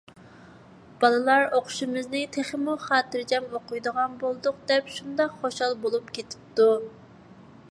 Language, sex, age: Uyghur, female, 19-29